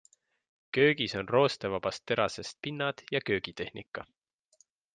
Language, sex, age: Estonian, male, 19-29